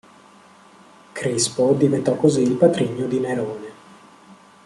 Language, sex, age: Italian, male, 19-29